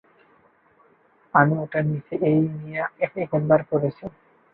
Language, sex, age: Bengali, male, under 19